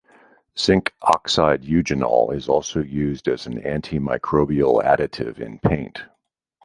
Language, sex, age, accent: English, male, 50-59, United States English